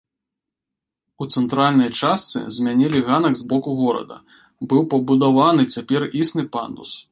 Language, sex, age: Belarusian, male, 30-39